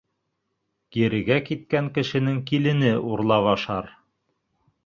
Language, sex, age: Bashkir, male, 30-39